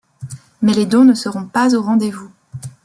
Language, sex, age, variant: French, female, 19-29, Français de métropole